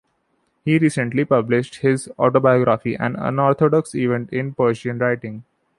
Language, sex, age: English, male, 19-29